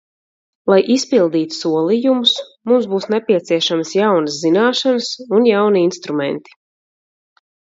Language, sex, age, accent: Latvian, female, 30-39, Vidus dialekts